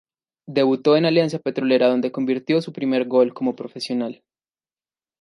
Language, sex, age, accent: Spanish, male, 19-29, Andino-Pacífico: Colombia, Perú, Ecuador, oeste de Bolivia y Venezuela andina